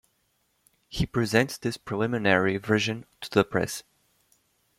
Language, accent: English, United States English